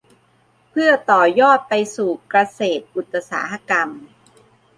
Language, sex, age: Thai, female, 40-49